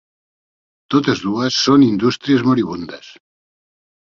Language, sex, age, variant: Catalan, male, 60-69, Central